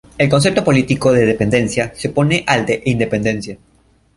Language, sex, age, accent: Spanish, male, under 19, Andino-Pacífico: Colombia, Perú, Ecuador, oeste de Bolivia y Venezuela andina